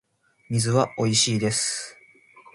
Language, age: Japanese, 19-29